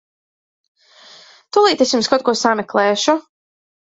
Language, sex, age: Latvian, female, 30-39